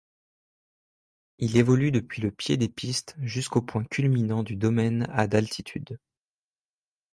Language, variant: French, Français de métropole